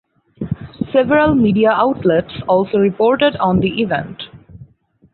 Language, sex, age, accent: English, female, 19-29, India and South Asia (India, Pakistan, Sri Lanka)